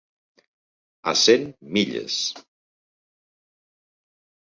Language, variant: Catalan, Nord-Occidental